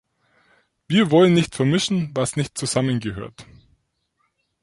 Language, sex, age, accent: German, male, 40-49, Deutschland Deutsch